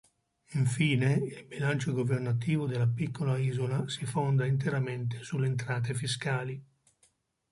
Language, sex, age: Italian, male, 70-79